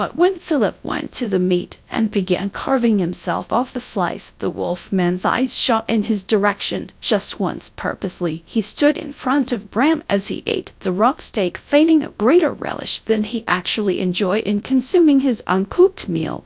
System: TTS, GradTTS